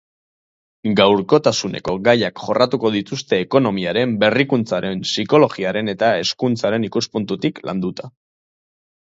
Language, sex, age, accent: Basque, male, 30-39, Mendebalekoa (Araba, Bizkaia, Gipuzkoako mendebaleko herri batzuk)